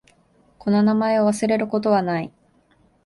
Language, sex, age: Japanese, female, 19-29